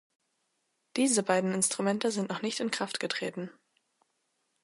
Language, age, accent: German, under 19, Deutschland Deutsch